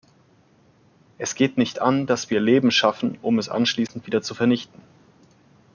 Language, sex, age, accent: German, male, 30-39, Deutschland Deutsch